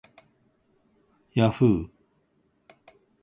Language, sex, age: Japanese, male, 60-69